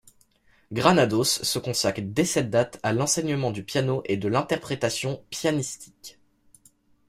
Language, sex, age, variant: French, male, under 19, Français de métropole